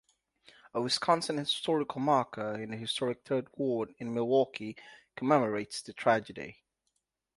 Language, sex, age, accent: English, male, 19-29, England English